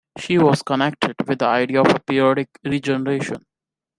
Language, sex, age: English, male, 19-29